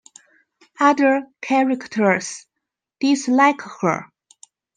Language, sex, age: English, female, 30-39